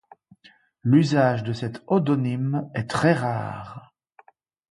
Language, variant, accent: French, Français d'Europe, Français de Belgique